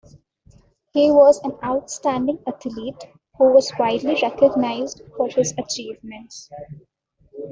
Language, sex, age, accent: English, female, 19-29, India and South Asia (India, Pakistan, Sri Lanka)